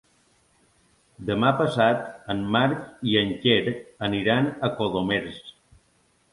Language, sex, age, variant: Catalan, male, 30-39, Balear